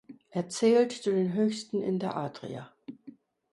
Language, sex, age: German, female, 60-69